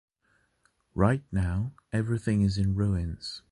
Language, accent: English, England English